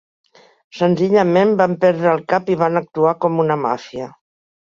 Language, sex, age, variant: Catalan, female, 60-69, Central